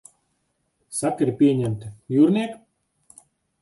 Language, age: Latvian, 40-49